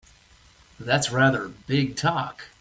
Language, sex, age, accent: English, male, 40-49, United States English